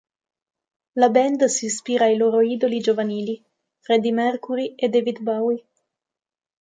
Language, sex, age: Italian, female, 19-29